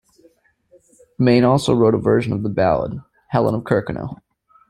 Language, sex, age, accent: English, male, 30-39, United States English